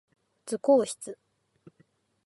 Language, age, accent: Japanese, 19-29, 標準語